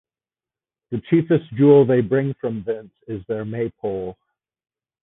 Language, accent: English, United States English; West Coast